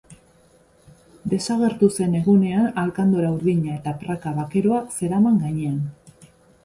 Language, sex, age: Basque, female, 40-49